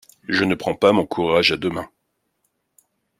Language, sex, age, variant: French, male, 40-49, Français de métropole